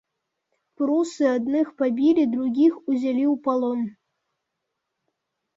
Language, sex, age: Belarusian, male, 30-39